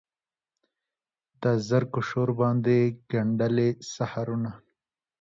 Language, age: Pashto, 19-29